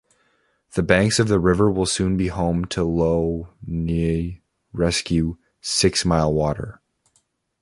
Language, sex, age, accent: English, male, 19-29, United States English